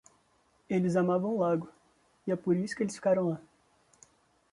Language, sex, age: Portuguese, male, 19-29